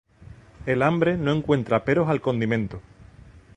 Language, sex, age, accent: Spanish, male, 40-49, España: Sur peninsular (Andalucia, Extremadura, Murcia)